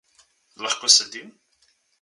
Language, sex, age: Slovenian, male, 19-29